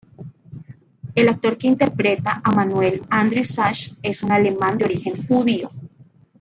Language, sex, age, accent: Spanish, female, 30-39, Caribe: Cuba, Venezuela, Puerto Rico, República Dominicana, Panamá, Colombia caribeña, México caribeño, Costa del golfo de México